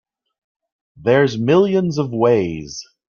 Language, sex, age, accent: English, male, 40-49, Canadian English